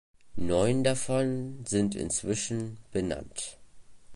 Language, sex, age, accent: German, male, under 19, Deutschland Deutsch